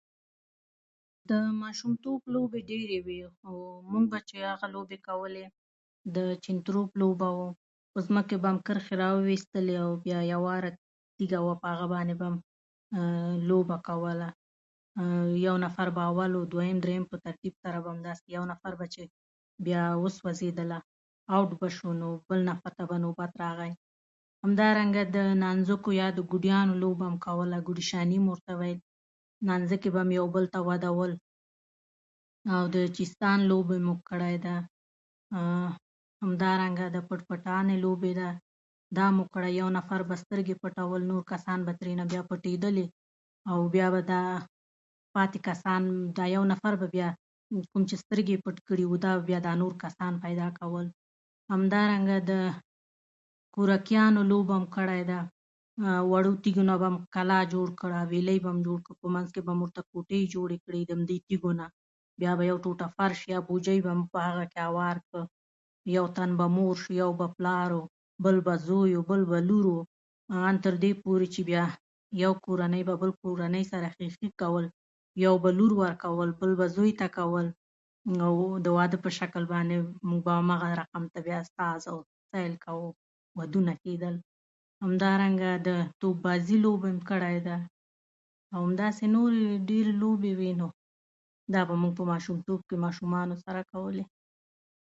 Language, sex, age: Pashto, female, 30-39